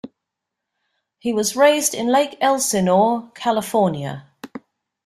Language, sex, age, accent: English, female, 50-59, England English